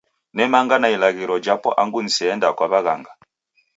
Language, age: Taita, 19-29